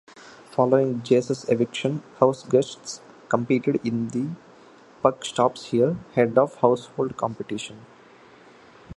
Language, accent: English, India and South Asia (India, Pakistan, Sri Lanka)